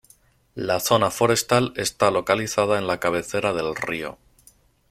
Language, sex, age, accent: Spanish, male, 19-29, España: Centro-Sur peninsular (Madrid, Toledo, Castilla-La Mancha)